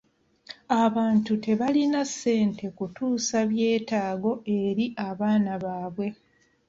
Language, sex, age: Ganda, female, 30-39